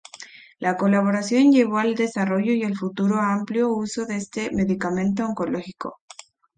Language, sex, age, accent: Spanish, female, under 19, México